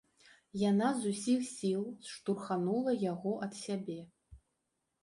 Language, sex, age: Belarusian, female, 40-49